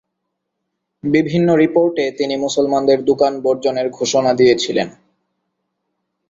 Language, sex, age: Bengali, male, 19-29